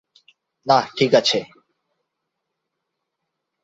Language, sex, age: Bengali, male, 19-29